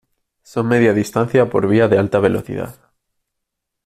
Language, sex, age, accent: Spanish, male, 19-29, España: Centro-Sur peninsular (Madrid, Toledo, Castilla-La Mancha)